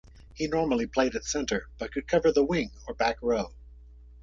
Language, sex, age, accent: English, male, 40-49, United States English